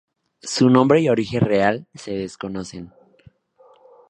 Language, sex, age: Spanish, male, 19-29